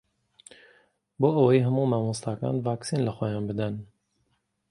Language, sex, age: Central Kurdish, male, 19-29